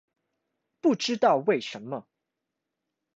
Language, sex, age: Chinese, male, 19-29